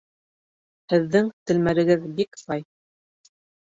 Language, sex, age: Bashkir, female, 30-39